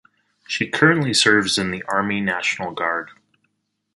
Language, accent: English, United States English